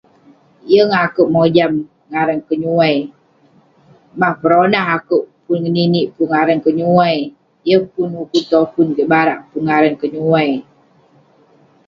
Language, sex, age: Western Penan, female, 30-39